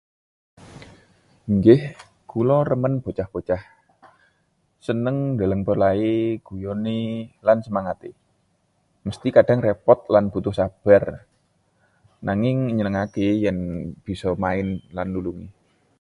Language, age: Javanese, 30-39